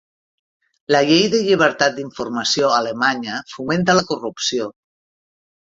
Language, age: Catalan, 60-69